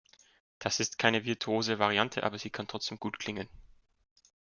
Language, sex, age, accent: German, male, 19-29, Österreichisches Deutsch